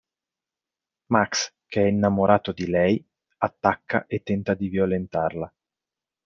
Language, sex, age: Italian, male, 30-39